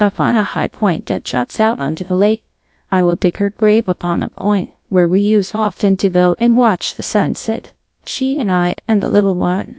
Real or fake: fake